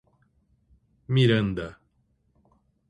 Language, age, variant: Portuguese, 50-59, Portuguese (Brasil)